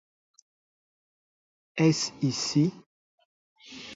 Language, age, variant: French, 30-39, Français d'Afrique subsaharienne et des îles africaines